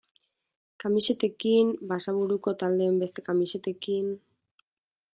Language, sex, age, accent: Basque, female, 19-29, Mendebalekoa (Araba, Bizkaia, Gipuzkoako mendebaleko herri batzuk)